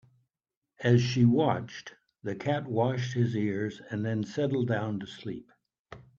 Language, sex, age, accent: English, male, 60-69, United States English